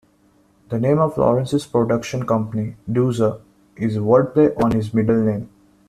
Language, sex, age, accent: English, male, 19-29, India and South Asia (India, Pakistan, Sri Lanka)